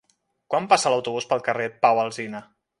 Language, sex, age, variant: Catalan, male, 19-29, Central